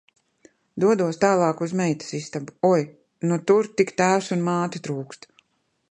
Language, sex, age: Latvian, female, 30-39